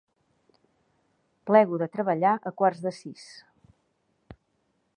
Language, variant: Catalan, Central